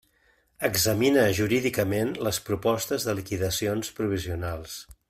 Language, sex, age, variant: Catalan, male, 50-59, Central